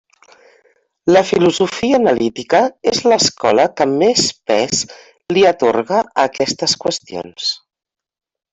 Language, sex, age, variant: Catalan, female, 40-49, Central